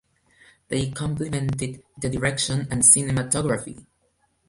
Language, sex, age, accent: English, male, under 19, United States English